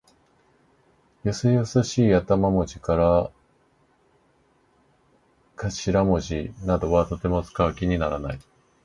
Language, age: Japanese, 19-29